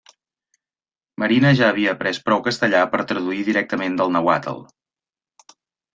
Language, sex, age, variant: Catalan, male, 40-49, Central